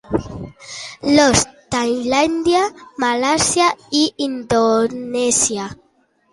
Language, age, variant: Catalan, under 19, Central